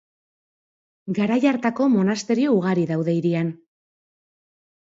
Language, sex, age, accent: Basque, female, 40-49, Erdialdekoa edo Nafarra (Gipuzkoa, Nafarroa)